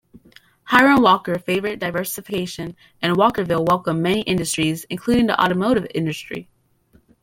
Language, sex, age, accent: English, female, under 19, United States English